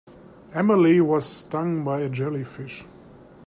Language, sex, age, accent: English, male, 30-39, United States English